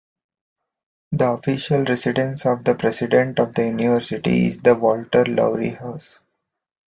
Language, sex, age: English, male, 19-29